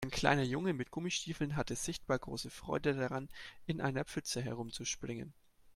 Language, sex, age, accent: German, male, 19-29, Deutschland Deutsch